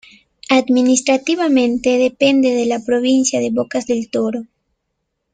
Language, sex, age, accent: Spanish, female, 19-29, América central